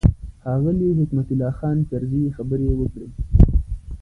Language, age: Pashto, 30-39